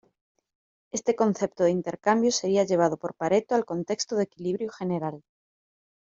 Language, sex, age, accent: Spanish, female, 30-39, España: Norte peninsular (Asturias, Castilla y León, Cantabria, País Vasco, Navarra, Aragón, La Rioja, Guadalajara, Cuenca)